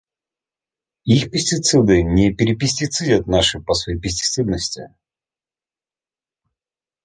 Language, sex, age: Russian, male, 30-39